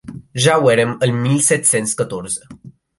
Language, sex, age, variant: Catalan, male, under 19, Balear